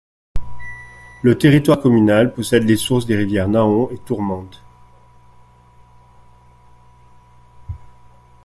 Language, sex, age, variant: French, male, 40-49, Français de métropole